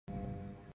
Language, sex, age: Kelabit, female, 70-79